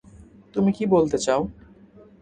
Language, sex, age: Bengali, male, 19-29